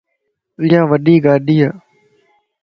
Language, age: Lasi, 19-29